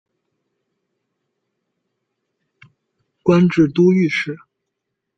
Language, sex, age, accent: Chinese, male, 19-29, 出生地：河北省